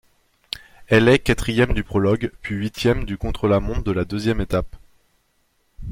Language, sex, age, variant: French, male, 19-29, Français de métropole